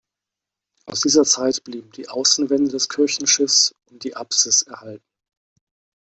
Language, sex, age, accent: German, male, 40-49, Deutschland Deutsch